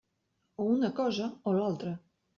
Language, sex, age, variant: Catalan, female, 50-59, Central